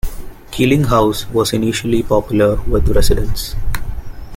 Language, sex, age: English, male, 19-29